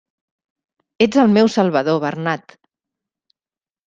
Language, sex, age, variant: Catalan, female, 40-49, Central